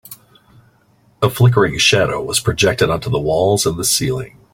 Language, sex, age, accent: English, male, 40-49, United States English